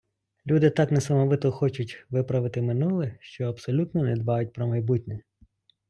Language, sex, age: Ukrainian, male, 30-39